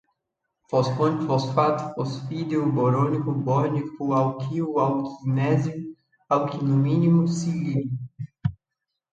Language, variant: Portuguese, Portuguese (Brasil)